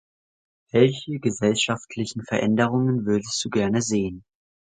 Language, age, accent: German, under 19, Deutschland Deutsch